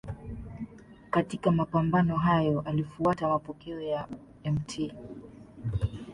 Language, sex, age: Swahili, female, 19-29